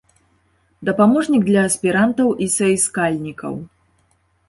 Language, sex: Belarusian, female